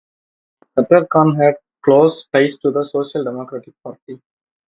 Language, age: English, 19-29